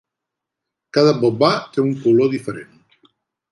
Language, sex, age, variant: Catalan, male, 60-69, Central